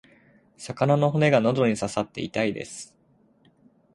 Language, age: Japanese, 19-29